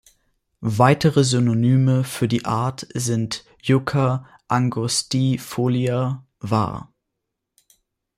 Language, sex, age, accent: German, male, 19-29, Deutschland Deutsch